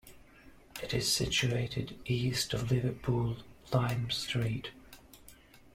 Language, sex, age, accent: English, male, 30-39, England English